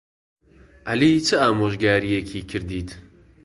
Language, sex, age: Central Kurdish, male, 30-39